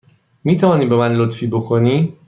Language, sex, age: Persian, male, 30-39